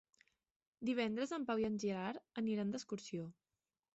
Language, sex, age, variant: Catalan, female, 19-29, Central